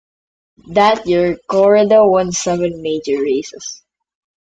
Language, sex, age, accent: English, male, under 19, Filipino